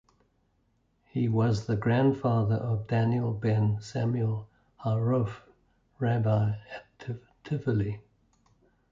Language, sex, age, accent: English, male, 70-79, Southern African (South Africa, Zimbabwe, Namibia)